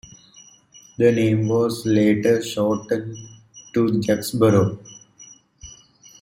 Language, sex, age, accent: English, male, 19-29, United States English